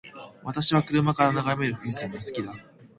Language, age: Japanese, 19-29